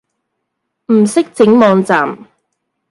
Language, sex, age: Cantonese, female, 30-39